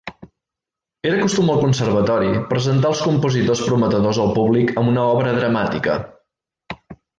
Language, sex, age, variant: Catalan, male, 40-49, Central